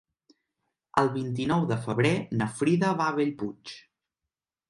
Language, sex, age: Catalan, male, 19-29